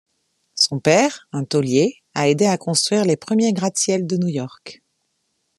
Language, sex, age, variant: French, female, 40-49, Français de métropole